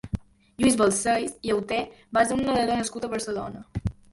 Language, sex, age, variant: Catalan, female, under 19, Balear